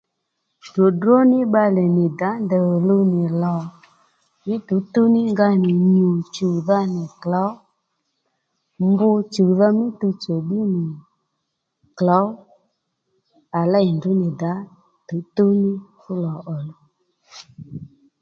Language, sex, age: Lendu, female, 30-39